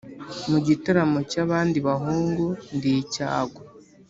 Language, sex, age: Kinyarwanda, male, under 19